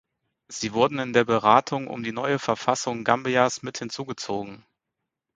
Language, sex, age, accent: German, male, 30-39, Deutschland Deutsch